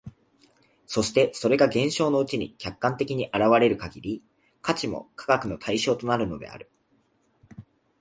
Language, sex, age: Japanese, male, under 19